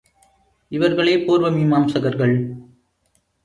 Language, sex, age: Tamil, male, 19-29